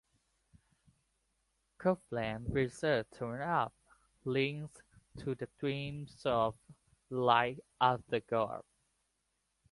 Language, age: English, 19-29